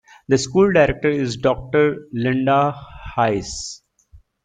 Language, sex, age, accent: English, male, 19-29, United States English